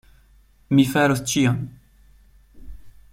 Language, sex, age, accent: Esperanto, male, 19-29, Internacia